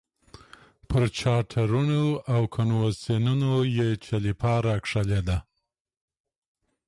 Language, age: Pashto, 50-59